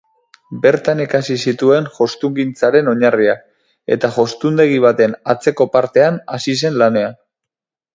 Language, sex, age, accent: Basque, male, 30-39, Erdialdekoa edo Nafarra (Gipuzkoa, Nafarroa)